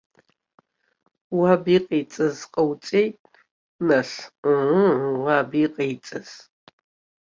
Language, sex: Abkhazian, female